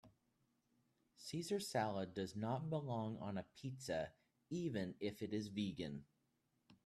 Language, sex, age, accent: English, male, 30-39, United States English